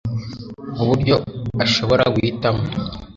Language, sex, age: Kinyarwanda, male, under 19